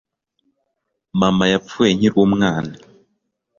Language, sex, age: Kinyarwanda, male, 19-29